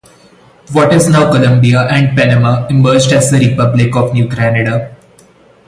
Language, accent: English, India and South Asia (India, Pakistan, Sri Lanka)